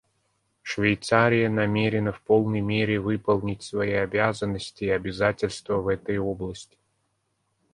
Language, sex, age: Russian, male, 30-39